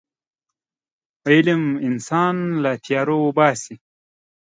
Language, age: Pashto, 19-29